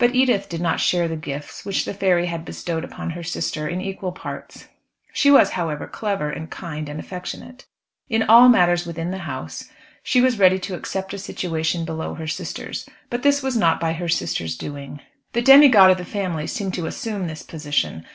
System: none